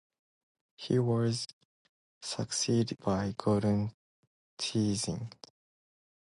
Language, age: English, 19-29